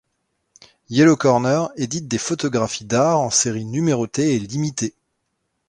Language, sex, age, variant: French, male, 30-39, Français de métropole